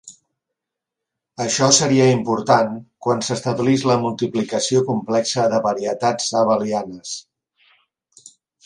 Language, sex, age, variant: Catalan, male, 50-59, Central